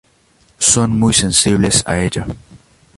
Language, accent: Spanish, Andino-Pacífico: Colombia, Perú, Ecuador, oeste de Bolivia y Venezuela andina